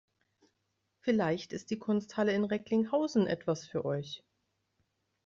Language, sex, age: German, female, 30-39